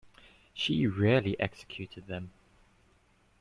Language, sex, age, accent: English, male, 19-29, Southern African (South Africa, Zimbabwe, Namibia)